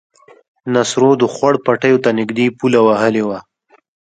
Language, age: Pashto, 19-29